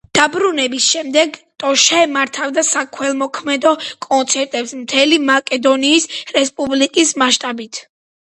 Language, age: Georgian, 19-29